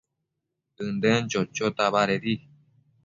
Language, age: Matsés, under 19